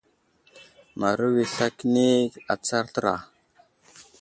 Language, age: Wuzlam, 19-29